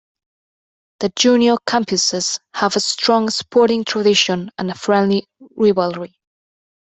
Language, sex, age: English, female, 19-29